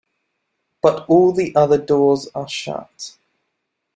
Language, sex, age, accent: English, male, 19-29, England English